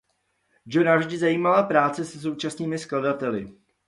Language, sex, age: Czech, male, 40-49